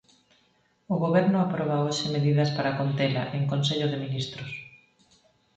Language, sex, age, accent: Galician, female, 40-49, Normativo (estándar)